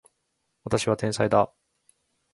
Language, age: Japanese, 40-49